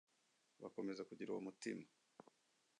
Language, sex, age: Kinyarwanda, male, under 19